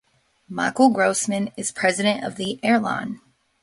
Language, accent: English, United States English